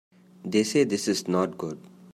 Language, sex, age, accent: English, male, 30-39, India and South Asia (India, Pakistan, Sri Lanka)